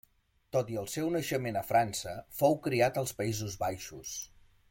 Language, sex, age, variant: Catalan, male, 40-49, Central